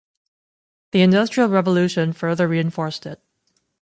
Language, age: English, 19-29